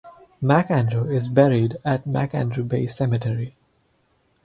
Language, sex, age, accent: English, male, 19-29, India and South Asia (India, Pakistan, Sri Lanka)